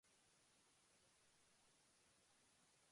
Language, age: English, under 19